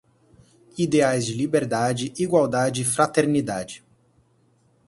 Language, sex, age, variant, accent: Portuguese, male, 19-29, Portuguese (Brasil), Paulista